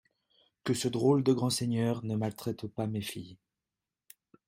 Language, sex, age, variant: French, male, 30-39, Français de métropole